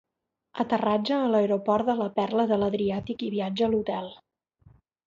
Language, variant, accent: Catalan, Central, central